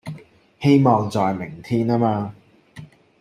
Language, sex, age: Cantonese, male, 30-39